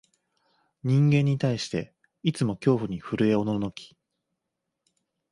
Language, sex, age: Japanese, male, 30-39